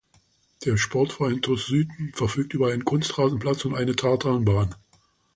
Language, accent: German, Deutschland Deutsch